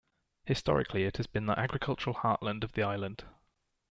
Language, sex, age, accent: English, male, 19-29, England English